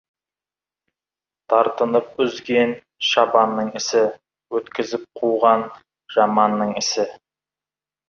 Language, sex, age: Kazakh, male, 19-29